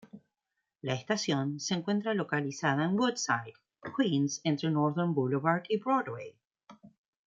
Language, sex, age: Spanish, female, 50-59